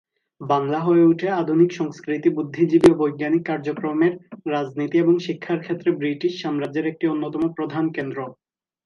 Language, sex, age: Bengali, male, 19-29